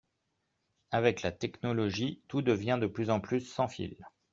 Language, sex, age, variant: French, male, 40-49, Français de métropole